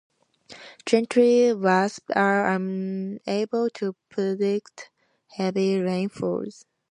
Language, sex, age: English, female, 19-29